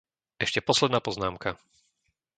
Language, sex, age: Slovak, male, 30-39